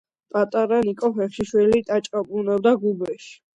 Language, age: Georgian, under 19